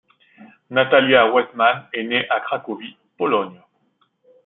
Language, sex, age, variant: French, male, 40-49, Français de métropole